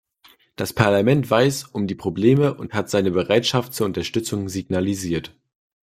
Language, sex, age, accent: German, male, 19-29, Deutschland Deutsch